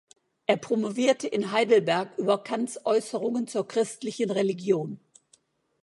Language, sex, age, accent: German, female, 60-69, Deutschland Deutsch